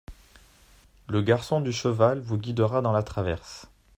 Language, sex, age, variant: French, male, 19-29, Français de métropole